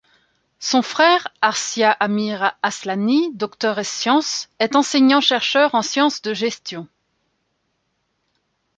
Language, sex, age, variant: French, female, 30-39, Français de métropole